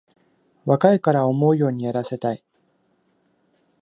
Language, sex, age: Japanese, male, 19-29